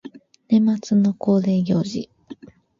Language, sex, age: Japanese, female, 19-29